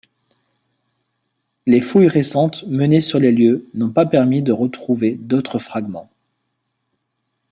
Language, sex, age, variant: French, male, 30-39, Français de métropole